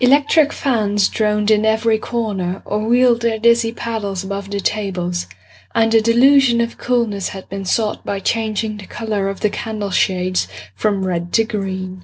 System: none